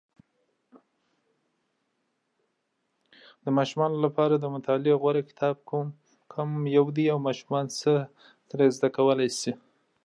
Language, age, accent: Pashto, 19-29, کندهاری لهجه